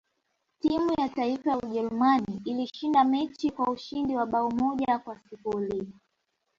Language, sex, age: Swahili, female, 19-29